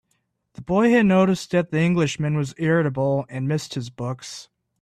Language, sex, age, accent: English, male, 19-29, United States English